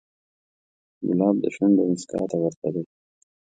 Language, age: Pashto, 19-29